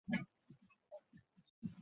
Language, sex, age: Bengali, male, 40-49